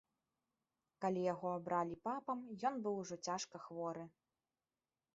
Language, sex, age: Belarusian, female, 19-29